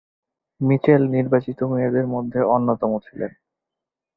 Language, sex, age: Bengali, male, 19-29